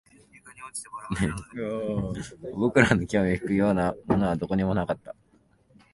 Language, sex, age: Japanese, male, 19-29